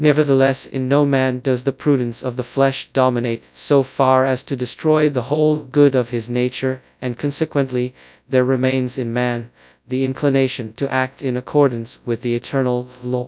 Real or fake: fake